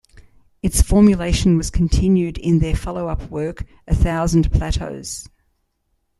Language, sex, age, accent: English, female, 60-69, Australian English